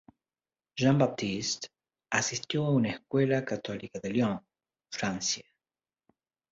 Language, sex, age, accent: Spanish, male, 40-49, Rioplatense: Argentina, Uruguay, este de Bolivia, Paraguay